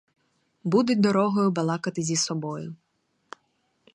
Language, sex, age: Ukrainian, female, 19-29